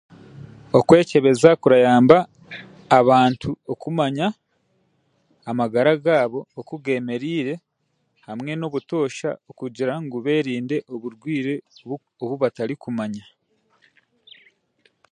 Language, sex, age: Chiga, male, 19-29